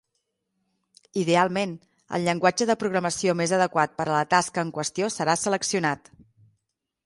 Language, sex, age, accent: Catalan, female, 19-29, nord-occidental; septentrional